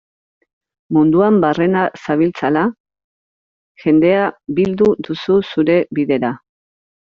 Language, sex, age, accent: Basque, female, 40-49, Erdialdekoa edo Nafarra (Gipuzkoa, Nafarroa)